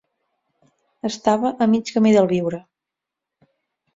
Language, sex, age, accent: Catalan, female, 30-39, Garrotxi